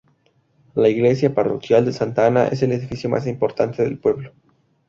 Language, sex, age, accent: Spanish, male, 19-29, México